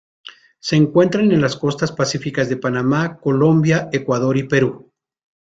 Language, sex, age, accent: Spanish, male, 50-59, México